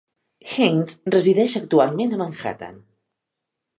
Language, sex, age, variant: Catalan, female, 40-49, Central